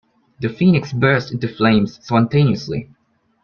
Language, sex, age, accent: English, male, under 19, Filipino